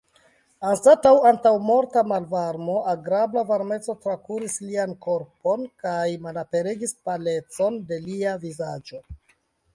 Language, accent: Esperanto, Internacia